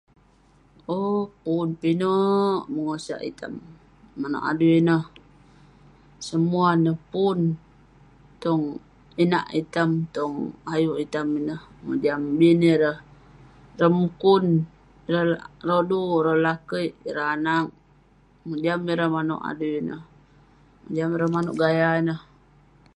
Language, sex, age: Western Penan, female, 19-29